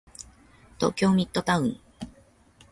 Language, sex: Japanese, female